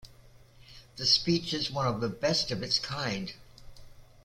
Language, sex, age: English, female, 70-79